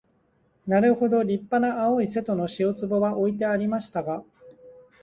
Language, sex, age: Japanese, male, 30-39